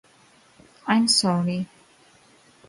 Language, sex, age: English, female, 30-39